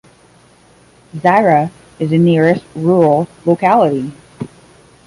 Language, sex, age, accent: English, female, 40-49, United States English; Midwestern